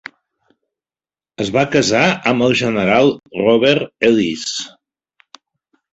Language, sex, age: Catalan, male, 60-69